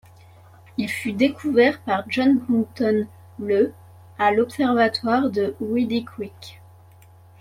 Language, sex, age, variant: French, female, 19-29, Français de métropole